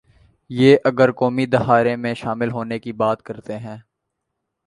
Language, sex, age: Urdu, male, 19-29